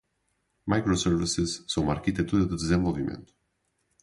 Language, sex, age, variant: Portuguese, male, 19-29, Portuguese (Portugal)